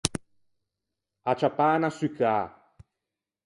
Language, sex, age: Ligurian, male, 30-39